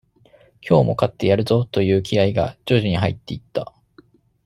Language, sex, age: Japanese, male, 30-39